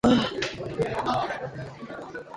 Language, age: English, 19-29